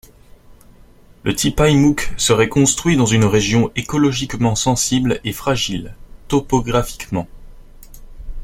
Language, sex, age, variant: French, male, 19-29, Français de métropole